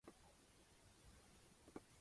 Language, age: Chinese, 30-39